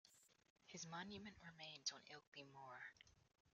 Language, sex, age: English, female, 19-29